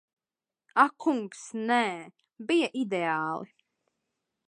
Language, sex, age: Latvian, female, 19-29